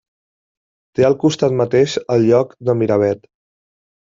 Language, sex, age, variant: Catalan, male, 30-39, Central